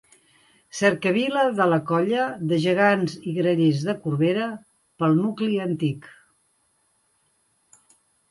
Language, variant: Catalan, Central